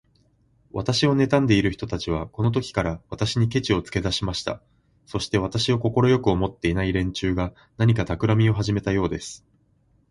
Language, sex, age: Japanese, male, 19-29